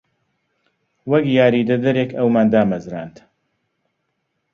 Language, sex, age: Central Kurdish, male, 30-39